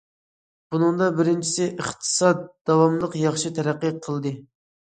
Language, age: Uyghur, 19-29